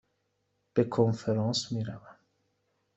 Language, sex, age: Persian, male, 19-29